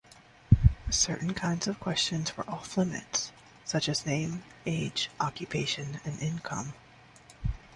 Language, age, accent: English, 30-39, United States English